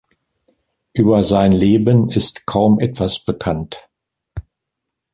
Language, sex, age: German, male, 70-79